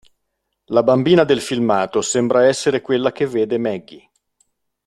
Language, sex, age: Italian, male, 50-59